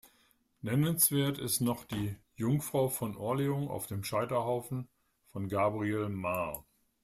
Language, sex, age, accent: German, male, 60-69, Deutschland Deutsch